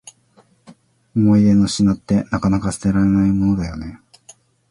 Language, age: Japanese, 19-29